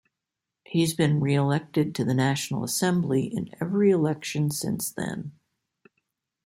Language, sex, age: English, female, 60-69